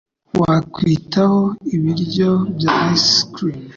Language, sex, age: Kinyarwanda, male, under 19